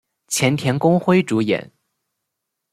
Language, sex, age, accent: Chinese, male, 19-29, 出生地：湖北省